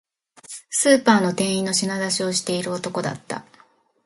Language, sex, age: Japanese, female, 40-49